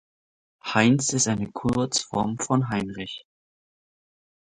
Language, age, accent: German, under 19, Deutschland Deutsch